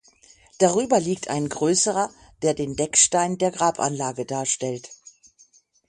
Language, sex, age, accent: German, female, 50-59, Deutschland Deutsch